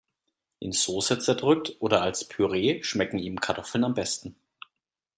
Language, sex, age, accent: German, male, 30-39, Deutschland Deutsch